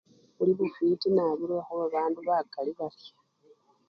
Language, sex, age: Luyia, female, 40-49